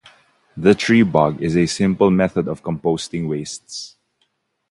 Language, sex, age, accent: English, male, 19-29, Filipino